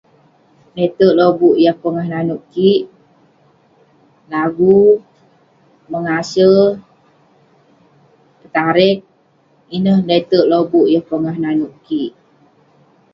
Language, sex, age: Western Penan, female, 30-39